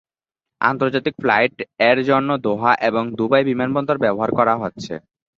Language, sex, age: Bengali, male, 19-29